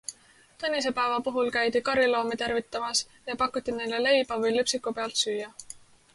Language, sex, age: Estonian, female, 19-29